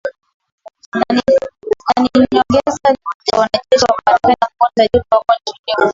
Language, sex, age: Swahili, female, 19-29